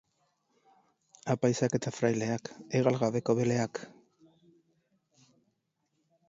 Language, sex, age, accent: Basque, male, 30-39, Mendebalekoa (Araba, Bizkaia, Gipuzkoako mendebaleko herri batzuk)